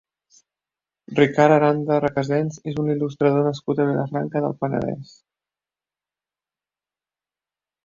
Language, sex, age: Catalan, male, 30-39